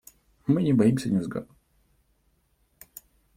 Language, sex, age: Russian, male, 30-39